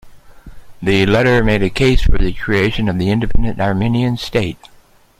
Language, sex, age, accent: English, male, 50-59, Canadian English